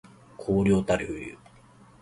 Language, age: Japanese, 19-29